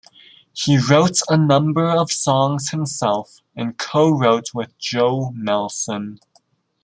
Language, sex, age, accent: English, male, 19-29, Canadian English